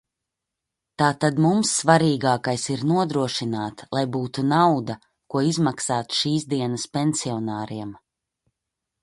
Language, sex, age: Latvian, female, 40-49